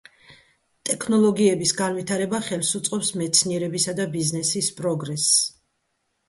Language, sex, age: Georgian, female, 50-59